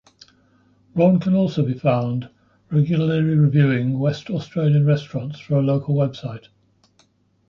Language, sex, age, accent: English, male, 60-69, England English